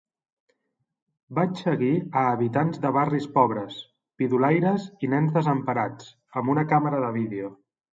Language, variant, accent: Catalan, Central, central